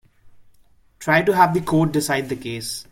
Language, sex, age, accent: English, male, 19-29, India and South Asia (India, Pakistan, Sri Lanka)